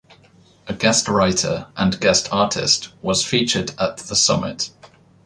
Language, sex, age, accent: English, male, 19-29, England English